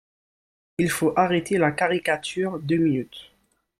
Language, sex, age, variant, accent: French, male, 19-29, Français des départements et régions d'outre-mer, Français de La Réunion